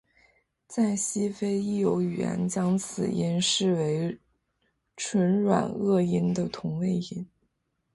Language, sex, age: Chinese, female, 19-29